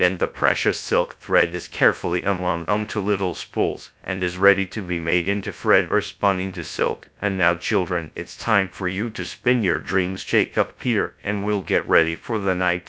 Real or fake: fake